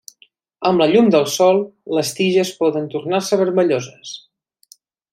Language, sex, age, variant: Catalan, male, 19-29, Central